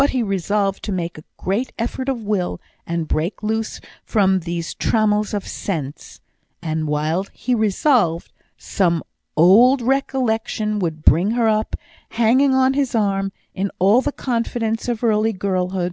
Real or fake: real